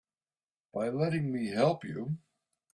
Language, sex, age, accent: English, male, 70-79, Canadian English